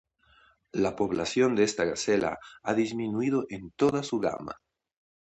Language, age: Spanish, 60-69